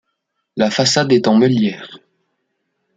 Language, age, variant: French, 19-29, Français de métropole